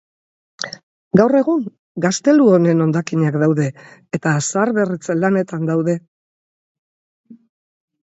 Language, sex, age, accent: Basque, female, 60-69, Mendebalekoa (Araba, Bizkaia, Gipuzkoako mendebaleko herri batzuk)